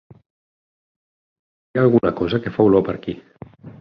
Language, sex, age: Catalan, male, 40-49